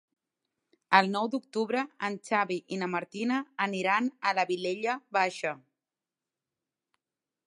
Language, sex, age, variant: Catalan, female, 30-39, Central